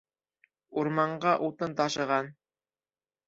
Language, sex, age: Bashkir, male, under 19